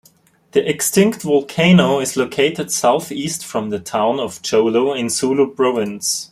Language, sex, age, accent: English, male, 19-29, United States English